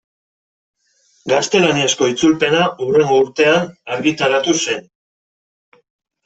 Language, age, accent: Basque, 30-39, Mendebalekoa (Araba, Bizkaia, Gipuzkoako mendebaleko herri batzuk)